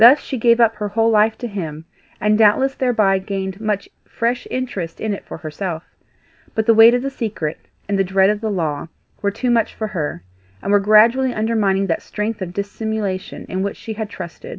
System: none